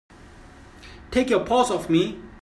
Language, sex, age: English, male, 19-29